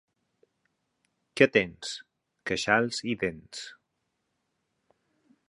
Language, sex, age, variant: Catalan, male, 40-49, Balear